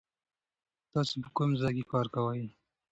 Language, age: Pashto, 19-29